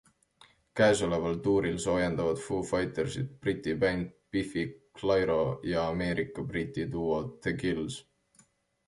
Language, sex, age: Estonian, male, 19-29